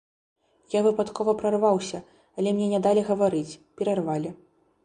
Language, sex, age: Belarusian, female, 19-29